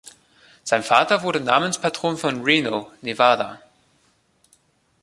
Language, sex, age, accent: German, male, 19-29, Deutschland Deutsch